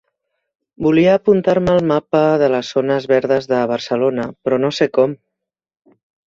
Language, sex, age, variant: Catalan, female, 50-59, Central